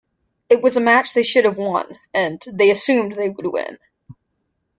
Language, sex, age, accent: English, female, under 19, United States English